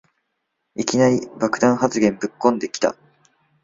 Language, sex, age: Japanese, male, 19-29